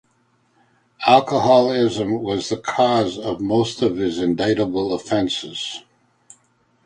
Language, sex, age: English, male, 70-79